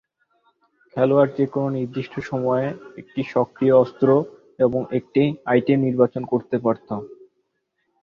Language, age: Bengali, under 19